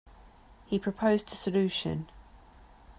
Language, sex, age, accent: English, female, 40-49, England English